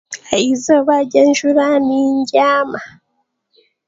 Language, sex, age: Chiga, female, 19-29